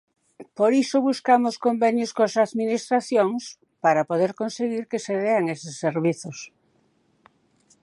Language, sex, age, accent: Galician, female, 70-79, Atlántico (seseo e gheada)